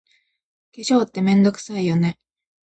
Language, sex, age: Japanese, female, 19-29